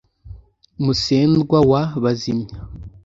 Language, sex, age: Kinyarwanda, male, under 19